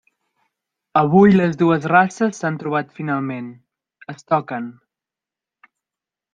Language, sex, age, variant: Catalan, male, 19-29, Central